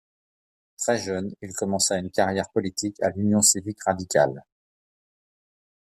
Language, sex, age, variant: French, male, 40-49, Français de métropole